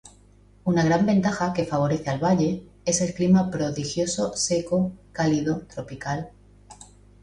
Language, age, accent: Spanish, 40-49, España: Centro-Sur peninsular (Madrid, Toledo, Castilla-La Mancha)